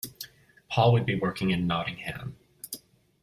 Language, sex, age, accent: English, male, 19-29, United States English